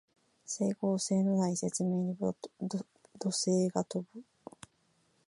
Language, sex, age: Japanese, female, 50-59